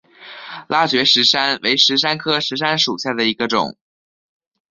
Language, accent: Chinese, 出生地：辽宁省